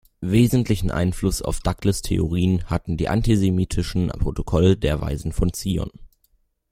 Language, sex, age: German, male, under 19